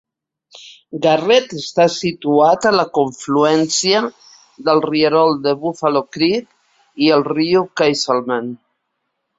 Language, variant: Catalan, Central